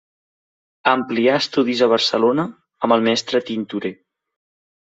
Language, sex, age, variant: Catalan, male, 19-29, Central